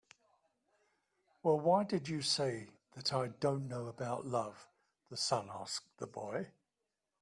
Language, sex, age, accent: English, male, 70-79, England English